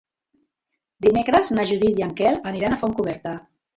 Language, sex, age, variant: Catalan, female, 60-69, Central